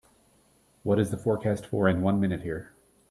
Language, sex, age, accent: English, male, 40-49, United States English